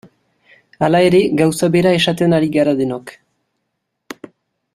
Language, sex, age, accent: Basque, male, 19-29, Nafar-lapurtarra edo Zuberotarra (Lapurdi, Nafarroa Beherea, Zuberoa)